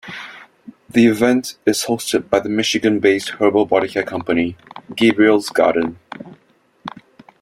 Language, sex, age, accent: English, male, 19-29, Singaporean English